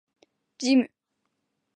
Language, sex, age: Japanese, female, under 19